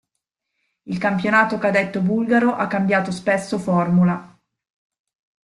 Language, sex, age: Italian, female, 40-49